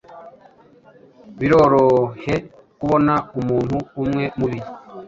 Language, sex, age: Kinyarwanda, male, 30-39